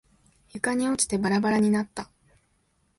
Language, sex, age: Japanese, female, 19-29